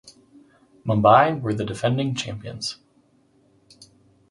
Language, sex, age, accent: English, male, 30-39, United States English